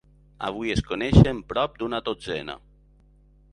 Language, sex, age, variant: Catalan, male, 40-49, Valencià meridional